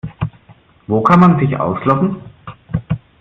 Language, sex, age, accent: German, male, 19-29, Deutschland Deutsch